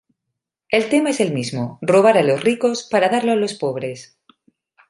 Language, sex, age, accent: Spanish, female, 40-49, España: Norte peninsular (Asturias, Castilla y León, Cantabria, País Vasco, Navarra, Aragón, La Rioja, Guadalajara, Cuenca)